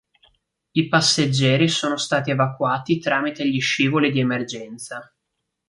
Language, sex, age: Italian, male, 19-29